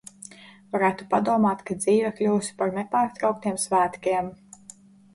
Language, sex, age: Latvian, female, 19-29